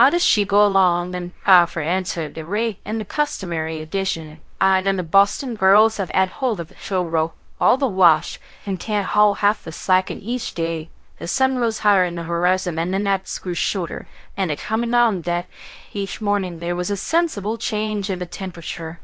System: TTS, VITS